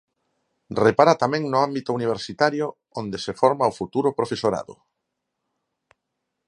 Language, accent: Galician, Normativo (estándar)